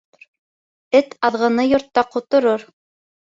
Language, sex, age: Bashkir, female, 19-29